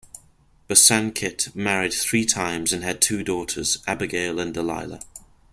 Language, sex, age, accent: English, male, under 19, England English